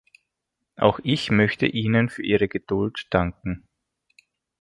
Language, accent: German, Österreichisches Deutsch